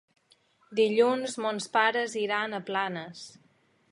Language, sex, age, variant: Catalan, female, 19-29, Balear